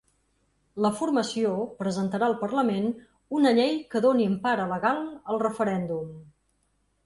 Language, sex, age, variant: Catalan, female, 40-49, Central